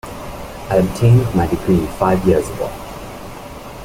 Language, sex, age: English, male, 19-29